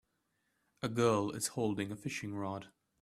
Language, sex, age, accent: English, male, 19-29, England English